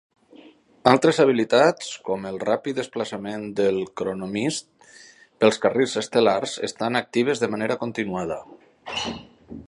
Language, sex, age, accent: Catalan, male, 40-49, valencià